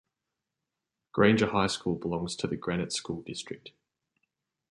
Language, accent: English, Australian English